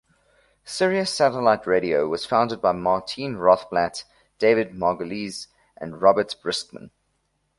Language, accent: English, Southern African (South Africa, Zimbabwe, Namibia)